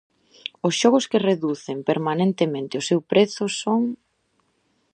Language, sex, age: Galician, female, 19-29